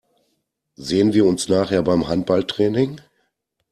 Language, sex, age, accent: German, male, 40-49, Deutschland Deutsch